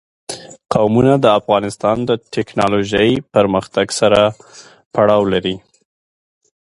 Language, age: Pashto, 30-39